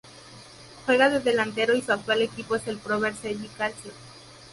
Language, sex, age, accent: Spanish, female, 30-39, México